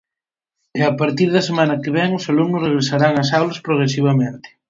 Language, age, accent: Galician, 19-29, Oriental (común en zona oriental)